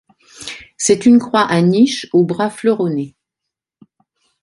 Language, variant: French, Français de métropole